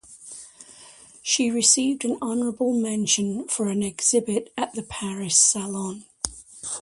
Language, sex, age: English, female, 60-69